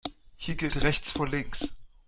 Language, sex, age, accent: German, male, 40-49, Deutschland Deutsch